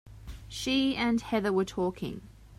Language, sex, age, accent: English, female, 19-29, Australian English